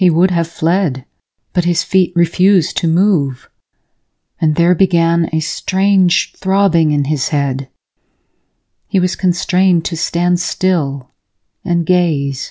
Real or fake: real